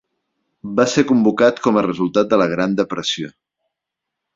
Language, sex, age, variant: Catalan, male, 40-49, Central